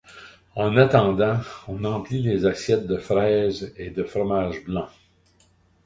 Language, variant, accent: French, Français d'Amérique du Nord, Français du Canada